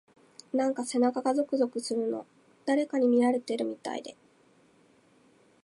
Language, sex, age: Japanese, female, 19-29